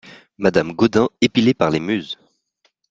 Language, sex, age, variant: French, male, 19-29, Français de métropole